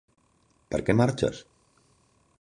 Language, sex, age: Catalan, male, 50-59